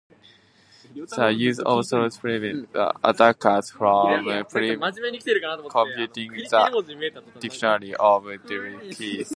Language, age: English, under 19